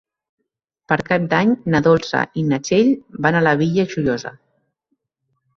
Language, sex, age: Catalan, female, 30-39